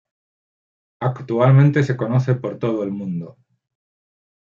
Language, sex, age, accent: Spanish, male, 40-49, España: Norte peninsular (Asturias, Castilla y León, Cantabria, País Vasco, Navarra, Aragón, La Rioja, Guadalajara, Cuenca)